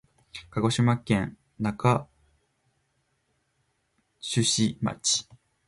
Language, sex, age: Japanese, male, 19-29